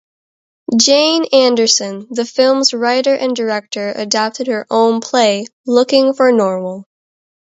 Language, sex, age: English, female, under 19